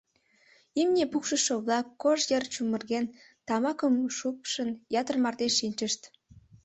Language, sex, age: Mari, female, under 19